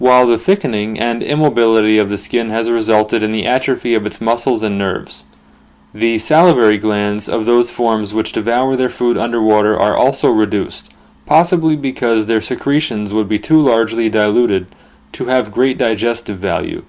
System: none